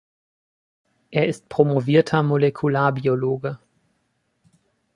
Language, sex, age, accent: German, male, 19-29, Deutschland Deutsch